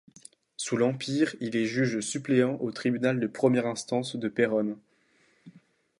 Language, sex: French, male